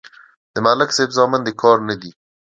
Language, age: Pashto, 19-29